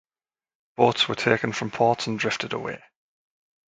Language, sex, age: English, male, 40-49